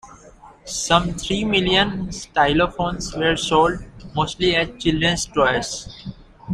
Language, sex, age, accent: English, male, 19-29, United States English